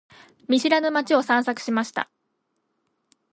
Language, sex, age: Japanese, female, 19-29